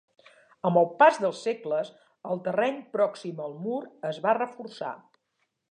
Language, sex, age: Catalan, female, 60-69